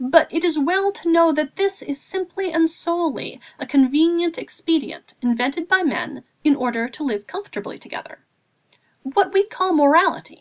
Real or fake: real